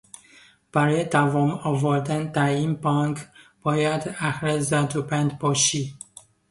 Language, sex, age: Persian, male, 30-39